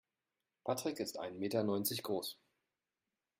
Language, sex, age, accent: German, male, 30-39, Deutschland Deutsch